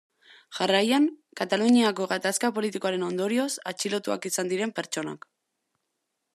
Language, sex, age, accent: Basque, female, 19-29, Mendebalekoa (Araba, Bizkaia, Gipuzkoako mendebaleko herri batzuk)